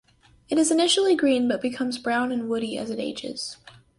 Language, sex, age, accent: English, female, under 19, United States English